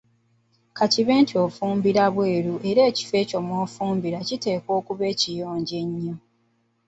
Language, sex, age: Ganda, female, 30-39